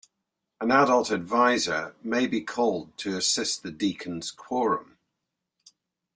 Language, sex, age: English, male, 70-79